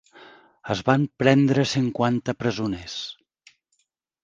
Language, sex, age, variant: Catalan, male, 50-59, Central